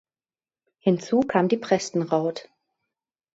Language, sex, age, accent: German, female, 30-39, Hochdeutsch